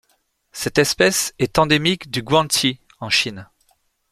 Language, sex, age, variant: French, male, 30-39, Français de métropole